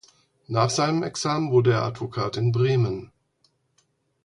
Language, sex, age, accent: German, male, 40-49, Deutschland Deutsch